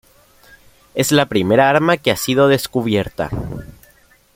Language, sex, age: Spanish, male, under 19